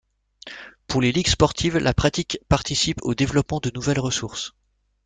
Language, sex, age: French, male, 40-49